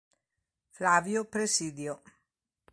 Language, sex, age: Italian, female, 60-69